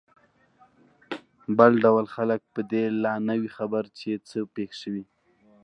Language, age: Pashto, under 19